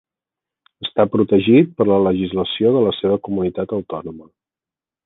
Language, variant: Catalan, Central